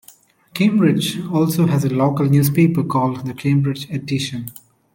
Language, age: English, 30-39